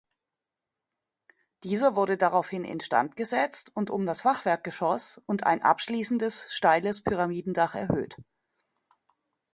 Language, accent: German, Deutschland Deutsch